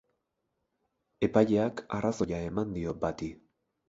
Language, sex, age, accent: Basque, male, 19-29, Erdialdekoa edo Nafarra (Gipuzkoa, Nafarroa)